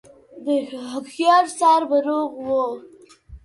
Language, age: Pashto, 19-29